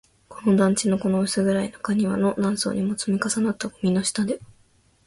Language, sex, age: Japanese, female, under 19